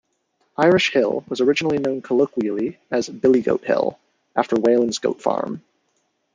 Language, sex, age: English, male, 19-29